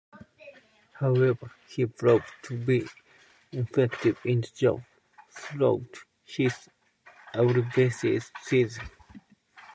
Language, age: English, 30-39